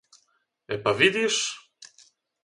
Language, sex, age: Serbian, male, 30-39